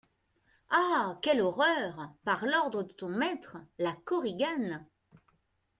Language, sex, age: French, female, 40-49